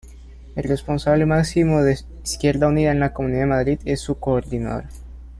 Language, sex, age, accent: Spanish, male, 19-29, Andino-Pacífico: Colombia, Perú, Ecuador, oeste de Bolivia y Venezuela andina